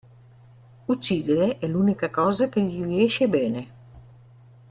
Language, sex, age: Italian, female, 70-79